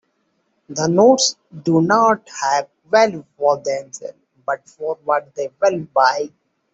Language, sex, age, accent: English, male, 30-39, India and South Asia (India, Pakistan, Sri Lanka)